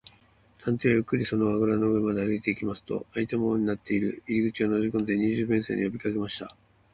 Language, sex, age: Japanese, male, 50-59